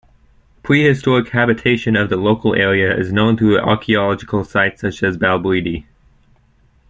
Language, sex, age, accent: English, male, under 19, United States English